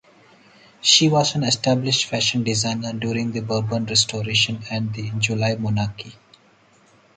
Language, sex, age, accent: English, male, 30-39, India and South Asia (India, Pakistan, Sri Lanka); Singaporean English